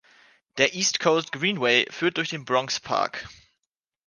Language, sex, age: German, male, 19-29